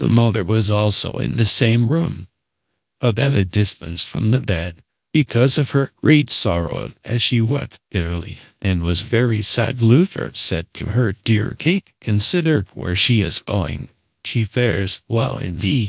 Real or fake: fake